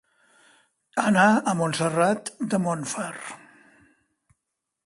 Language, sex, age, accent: Catalan, male, 60-69, Barceloní